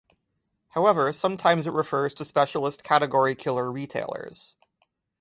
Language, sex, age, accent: English, male, 30-39, United States English